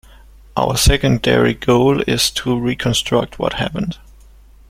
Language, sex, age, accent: English, male, 19-29, United States English